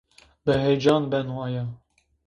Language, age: Zaza, 19-29